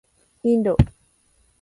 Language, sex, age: Japanese, female, under 19